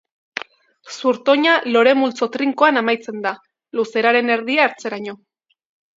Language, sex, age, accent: Basque, female, 19-29, Erdialdekoa edo Nafarra (Gipuzkoa, Nafarroa)